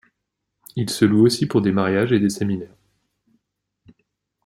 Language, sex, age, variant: French, female, 19-29, Français de métropole